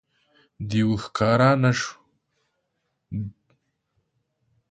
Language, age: Pashto, 30-39